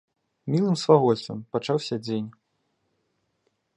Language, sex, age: Belarusian, male, 19-29